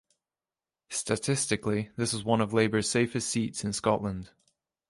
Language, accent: English, Scottish English